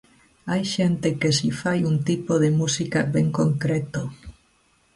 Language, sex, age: Galician, female, 40-49